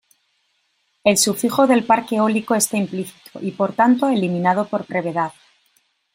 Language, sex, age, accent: Spanish, female, 40-49, España: Norte peninsular (Asturias, Castilla y León, Cantabria, País Vasco, Navarra, Aragón, La Rioja, Guadalajara, Cuenca)